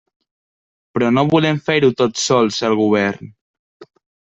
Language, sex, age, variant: Catalan, male, under 19, Central